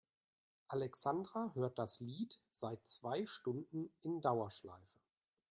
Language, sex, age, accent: German, male, 40-49, Deutschland Deutsch